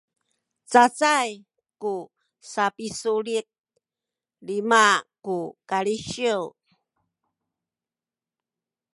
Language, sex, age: Sakizaya, female, 60-69